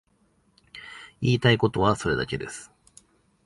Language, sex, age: Japanese, male, 19-29